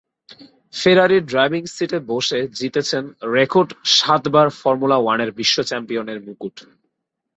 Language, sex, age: Bengali, male, 19-29